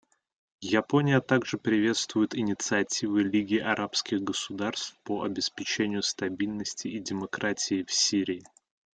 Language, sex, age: Russian, male, 30-39